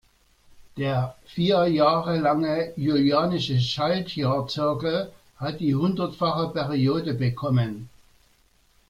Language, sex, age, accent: German, male, 60-69, Deutschland Deutsch